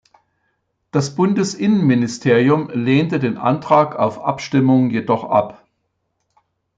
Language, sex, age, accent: German, male, 70-79, Deutschland Deutsch